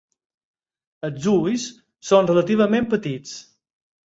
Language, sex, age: Catalan, male, 40-49